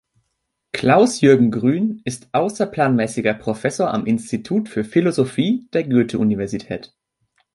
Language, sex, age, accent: German, male, 19-29, Deutschland Deutsch